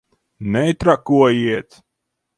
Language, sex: Latvian, male